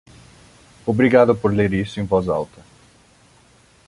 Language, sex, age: Portuguese, male, 19-29